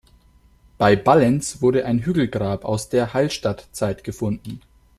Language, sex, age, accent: German, male, 19-29, Deutschland Deutsch